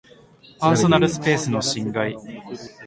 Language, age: Japanese, 19-29